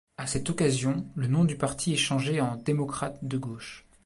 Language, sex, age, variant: French, male, 19-29, Français de métropole